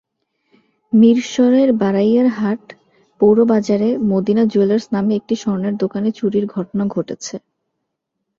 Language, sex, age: Bengali, female, 19-29